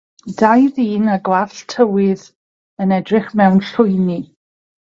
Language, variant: Welsh, South-Western Welsh